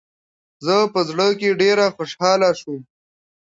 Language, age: Pashto, 19-29